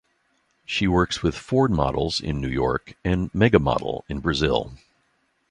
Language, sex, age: English, male, 60-69